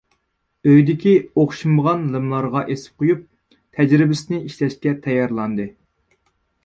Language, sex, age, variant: Uyghur, male, 80-89, ئۇيغۇر تىلى